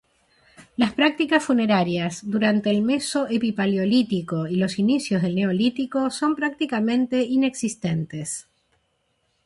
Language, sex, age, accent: Spanish, female, 60-69, Rioplatense: Argentina, Uruguay, este de Bolivia, Paraguay